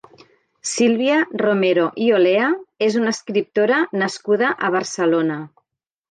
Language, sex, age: Catalan, female, 50-59